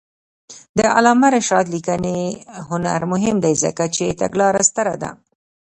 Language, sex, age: Pashto, female, 50-59